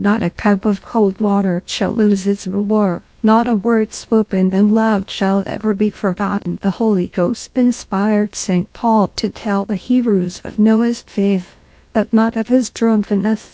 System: TTS, GlowTTS